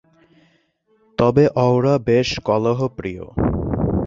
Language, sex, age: Bengali, male, 19-29